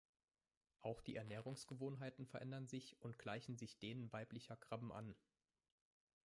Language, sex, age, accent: German, male, 19-29, Deutschland Deutsch